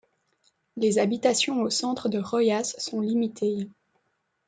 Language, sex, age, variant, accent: French, female, 30-39, Français d'Europe, Français de Suisse